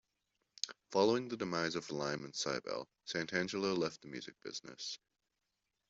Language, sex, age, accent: English, male, under 19, Canadian English